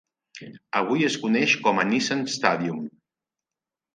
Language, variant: Catalan, Central